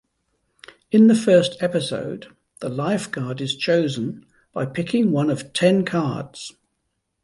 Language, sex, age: English, male, 50-59